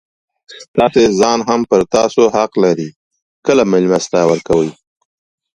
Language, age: Pashto, 40-49